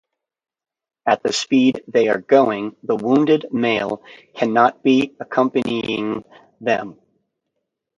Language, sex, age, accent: English, male, 30-39, United States English; West Coast